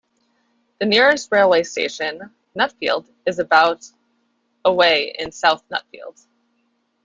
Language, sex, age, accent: English, female, 30-39, United States English